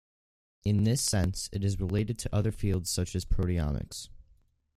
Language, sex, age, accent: English, male, under 19, United States English